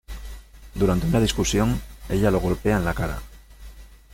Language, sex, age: Spanish, male, 40-49